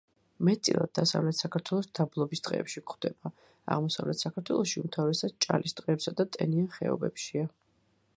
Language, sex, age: Georgian, female, 40-49